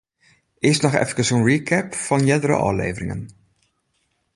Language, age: Western Frisian, 40-49